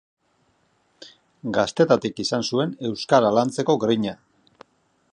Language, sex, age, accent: Basque, male, 40-49, Mendebalekoa (Araba, Bizkaia, Gipuzkoako mendebaleko herri batzuk)